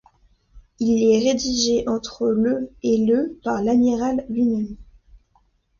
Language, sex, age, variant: French, male, 40-49, Français de métropole